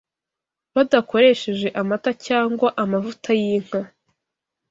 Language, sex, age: Kinyarwanda, female, 19-29